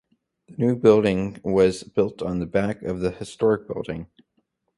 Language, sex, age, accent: English, male, under 19, United States English